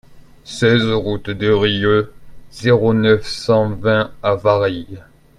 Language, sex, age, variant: French, male, 19-29, Français de métropole